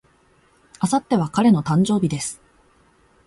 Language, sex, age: Japanese, female, 19-29